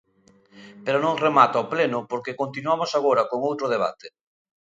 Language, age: Galician, 40-49